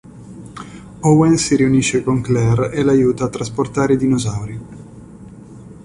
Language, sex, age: Italian, male, 19-29